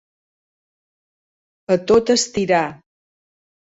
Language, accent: Catalan, mallorquí